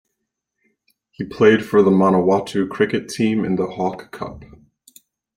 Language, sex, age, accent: English, male, 30-39, United States English